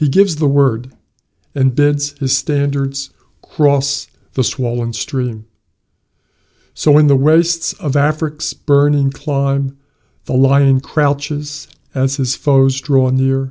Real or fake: real